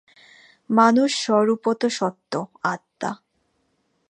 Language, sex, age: Bengali, female, 19-29